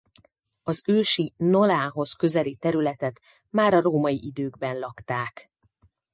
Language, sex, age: Hungarian, female, 40-49